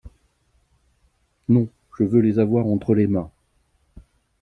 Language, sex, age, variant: French, male, 50-59, Français de métropole